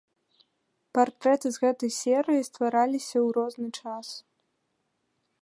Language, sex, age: Belarusian, female, 19-29